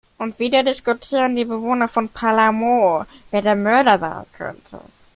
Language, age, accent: German, 19-29, Deutschland Deutsch